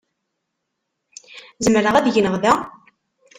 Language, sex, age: Kabyle, female, 19-29